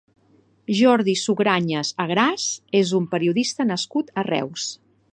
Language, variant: Catalan, Nord-Occidental